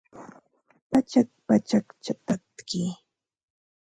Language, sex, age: Ambo-Pasco Quechua, female, 19-29